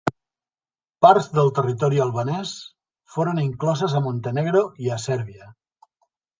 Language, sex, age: Catalan, male, 50-59